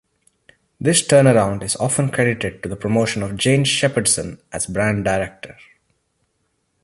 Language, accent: English, India and South Asia (India, Pakistan, Sri Lanka)